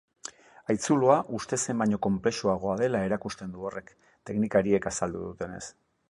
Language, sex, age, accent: Basque, male, 60-69, Erdialdekoa edo Nafarra (Gipuzkoa, Nafarroa)